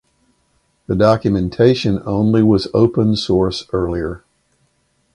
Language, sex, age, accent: English, male, 60-69, United States English